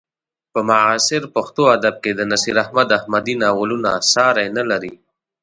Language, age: Pashto, 19-29